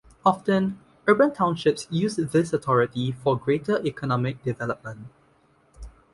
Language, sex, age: English, male, under 19